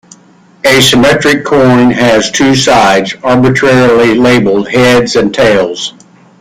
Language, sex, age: English, male, 60-69